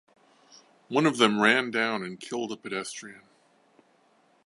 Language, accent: English, United States English